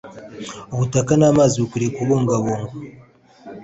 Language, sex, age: Kinyarwanda, male, 19-29